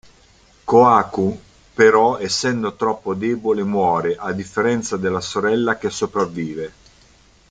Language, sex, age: Italian, male, 50-59